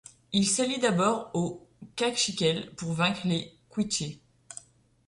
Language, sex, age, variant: French, female, 30-39, Français de métropole